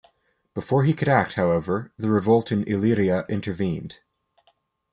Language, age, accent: English, 19-29, United States English